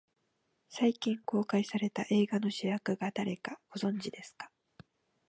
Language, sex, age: Japanese, female, 19-29